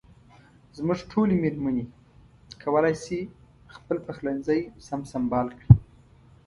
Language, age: Pashto, 19-29